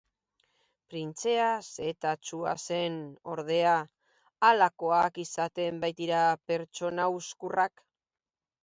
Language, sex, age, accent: Basque, female, 40-49, Mendebalekoa (Araba, Bizkaia, Gipuzkoako mendebaleko herri batzuk)